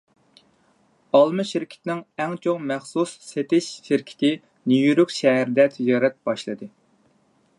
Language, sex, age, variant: Uyghur, male, 80-89, ئۇيغۇر تىلى